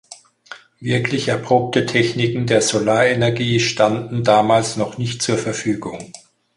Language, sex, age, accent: German, male, 60-69, Deutschland Deutsch